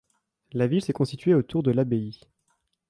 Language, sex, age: French, male, under 19